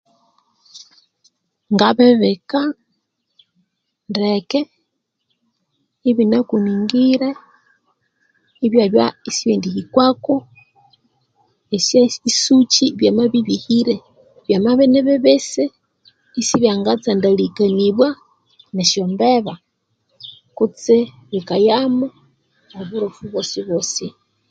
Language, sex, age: Konzo, female, 40-49